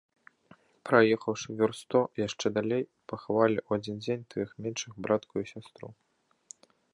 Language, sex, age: Belarusian, male, 19-29